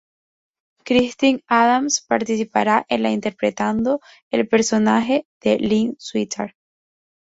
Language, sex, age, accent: Spanish, female, 19-29, España: Islas Canarias